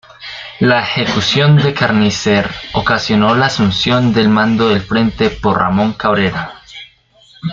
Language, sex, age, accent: Spanish, male, under 19, Andino-Pacífico: Colombia, Perú, Ecuador, oeste de Bolivia y Venezuela andina